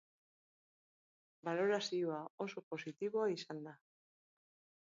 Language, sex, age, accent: Basque, female, 50-59, Erdialdekoa edo Nafarra (Gipuzkoa, Nafarroa)